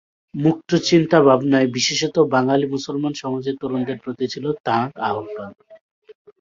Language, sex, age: Bengali, male, 19-29